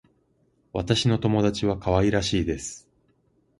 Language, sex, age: Japanese, male, 19-29